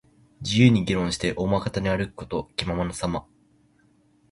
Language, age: Japanese, 19-29